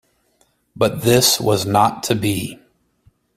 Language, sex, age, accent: English, male, 30-39, United States English